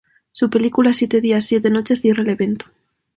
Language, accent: Spanish, España: Norte peninsular (Asturias, Castilla y León, Cantabria, País Vasco, Navarra, Aragón, La Rioja, Guadalajara, Cuenca)